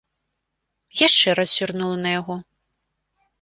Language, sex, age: Belarusian, female, 40-49